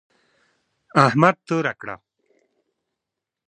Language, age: Pashto, 19-29